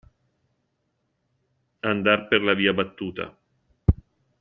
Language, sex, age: Italian, male, 50-59